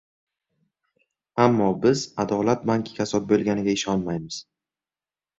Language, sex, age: Uzbek, male, under 19